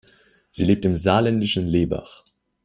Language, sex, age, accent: German, male, 19-29, Deutschland Deutsch